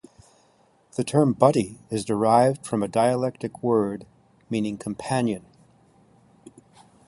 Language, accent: English, United States English